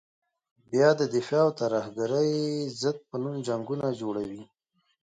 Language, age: Pashto, 30-39